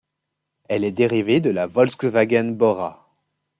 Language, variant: French, Français de métropole